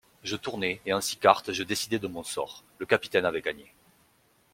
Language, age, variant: French, 30-39, Français de métropole